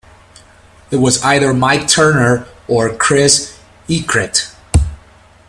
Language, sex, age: English, male, 40-49